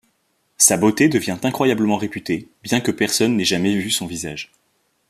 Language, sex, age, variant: French, male, 19-29, Français de métropole